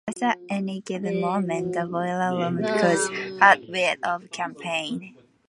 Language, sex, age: English, female, 19-29